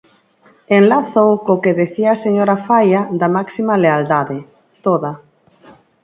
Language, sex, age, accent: Galician, female, 50-59, Normativo (estándar)